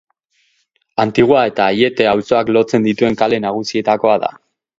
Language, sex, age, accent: Basque, male, 30-39, Erdialdekoa edo Nafarra (Gipuzkoa, Nafarroa)